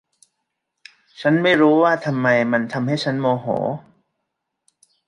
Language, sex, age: Thai, male, 30-39